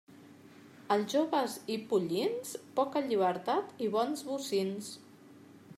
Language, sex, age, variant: Catalan, female, 40-49, Central